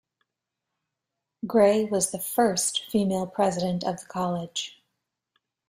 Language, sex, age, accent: English, female, 40-49, United States English